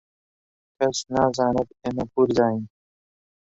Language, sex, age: Central Kurdish, male, 30-39